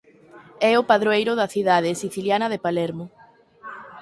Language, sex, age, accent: Galician, female, 19-29, Central (sen gheada)